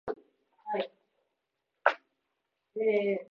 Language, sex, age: Japanese, male, 19-29